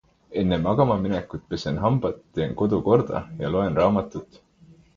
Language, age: Estonian, 19-29